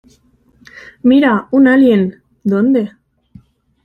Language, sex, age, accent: Spanish, female, 19-29, España: Centro-Sur peninsular (Madrid, Toledo, Castilla-La Mancha)